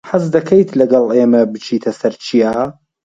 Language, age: Central Kurdish, 40-49